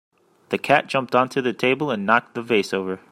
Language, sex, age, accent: English, male, 30-39, United States English